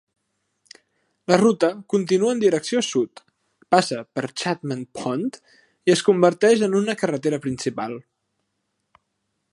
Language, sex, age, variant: Catalan, male, 19-29, Central